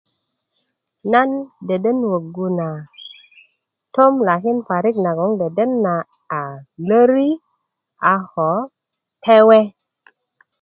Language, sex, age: Kuku, female, 19-29